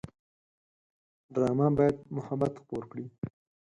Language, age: Pashto, 19-29